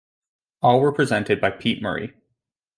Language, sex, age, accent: English, male, 19-29, United States English